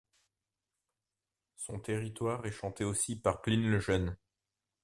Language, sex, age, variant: French, male, 30-39, Français de métropole